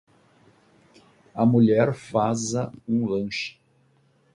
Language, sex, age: Portuguese, male, 50-59